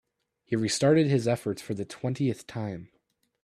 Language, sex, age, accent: English, male, under 19, United States English